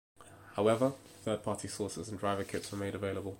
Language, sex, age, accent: English, male, 19-29, England English